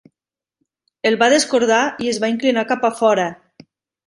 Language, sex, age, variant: Catalan, female, 40-49, Nord-Occidental